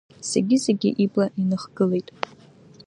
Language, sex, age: Abkhazian, female, under 19